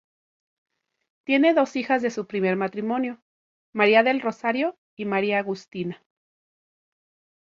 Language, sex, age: Spanish, male, 40-49